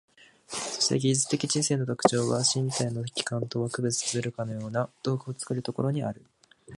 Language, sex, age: Japanese, male, 19-29